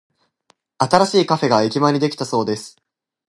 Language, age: Japanese, 19-29